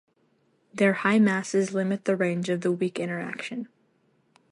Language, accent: English, United States English